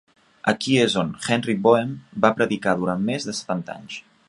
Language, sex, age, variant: Catalan, male, 19-29, Central